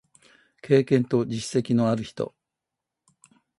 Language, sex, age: Japanese, male, 70-79